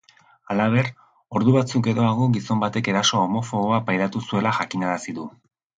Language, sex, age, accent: Basque, male, 40-49, Erdialdekoa edo Nafarra (Gipuzkoa, Nafarroa)